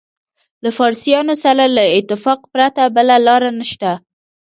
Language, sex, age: Pashto, female, 19-29